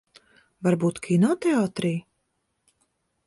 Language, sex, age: Latvian, female, 40-49